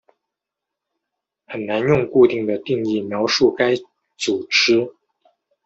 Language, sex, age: Chinese, male, 40-49